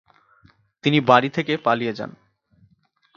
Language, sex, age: Bengali, male, 19-29